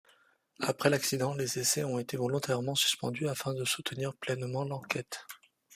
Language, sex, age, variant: French, male, 19-29, Français de métropole